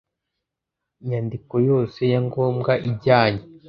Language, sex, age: Kinyarwanda, male, under 19